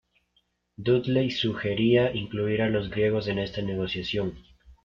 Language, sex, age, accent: Spanish, male, under 19, Andino-Pacífico: Colombia, Perú, Ecuador, oeste de Bolivia y Venezuela andina